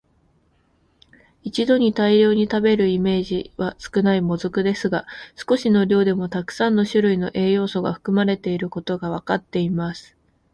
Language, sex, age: Japanese, female, 19-29